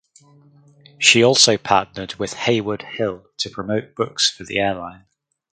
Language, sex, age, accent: English, male, 30-39, England English